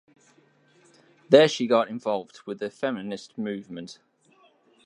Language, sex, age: English, male, 19-29